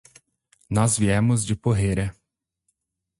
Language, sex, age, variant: Portuguese, male, 30-39, Portuguese (Brasil)